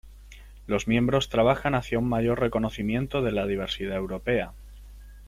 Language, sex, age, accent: Spanish, male, 19-29, España: Sur peninsular (Andalucia, Extremadura, Murcia)